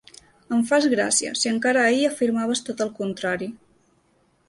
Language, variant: Catalan, Central